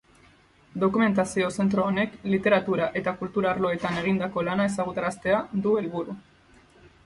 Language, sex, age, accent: Basque, female, 19-29, Mendebalekoa (Araba, Bizkaia, Gipuzkoako mendebaleko herri batzuk)